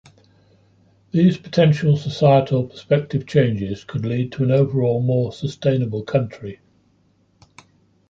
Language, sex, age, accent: English, male, 60-69, England English